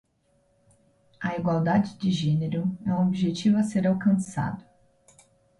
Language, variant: Portuguese, Portuguese (Brasil)